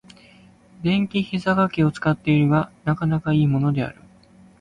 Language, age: Japanese, 19-29